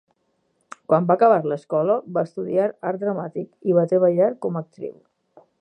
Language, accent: Catalan, valencià